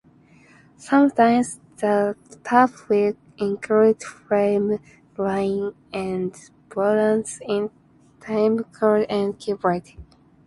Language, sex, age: English, female, under 19